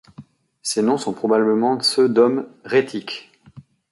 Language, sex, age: French, male, 40-49